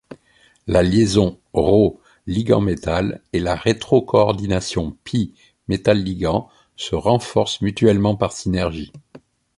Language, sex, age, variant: French, male, 50-59, Français de métropole